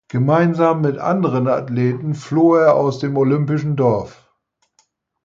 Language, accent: German, Norddeutsch